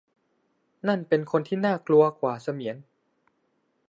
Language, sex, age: Thai, male, 19-29